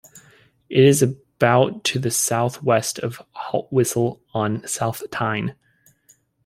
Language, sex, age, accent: English, male, 19-29, United States English